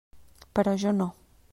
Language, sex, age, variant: Catalan, female, 30-39, Central